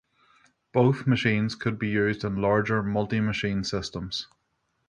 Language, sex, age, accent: English, male, 30-39, Northern Irish